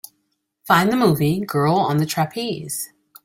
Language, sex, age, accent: English, female, 40-49, United States English